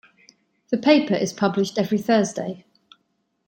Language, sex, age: English, female, 50-59